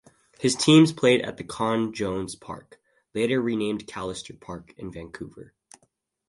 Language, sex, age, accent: English, male, under 19, United States English